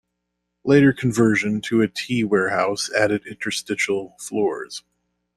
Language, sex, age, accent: English, male, 30-39, United States English